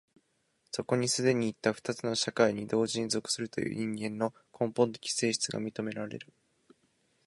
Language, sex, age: Japanese, male, 19-29